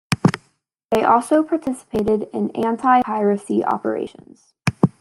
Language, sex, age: English, female, under 19